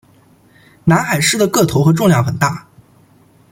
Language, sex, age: Chinese, male, 19-29